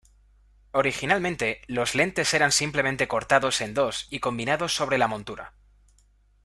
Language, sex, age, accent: Spanish, male, 30-39, España: Centro-Sur peninsular (Madrid, Toledo, Castilla-La Mancha)